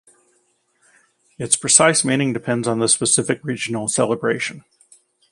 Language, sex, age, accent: English, male, 50-59, United States English